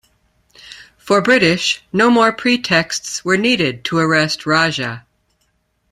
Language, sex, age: English, female, 50-59